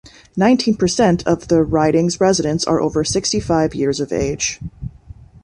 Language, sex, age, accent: English, female, 30-39, United States English